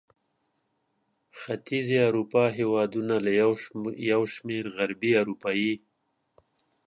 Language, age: Pashto, 60-69